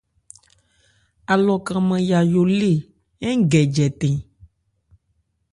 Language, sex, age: Ebrié, female, 30-39